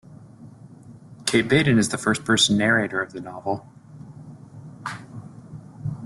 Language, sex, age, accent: English, male, 19-29, United States English